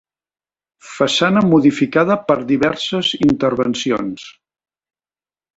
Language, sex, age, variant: Catalan, male, 60-69, Central